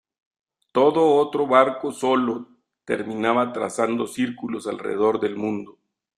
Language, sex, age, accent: Spanish, male, 50-59, México